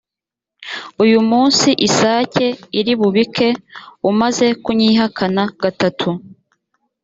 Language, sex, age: Kinyarwanda, female, 30-39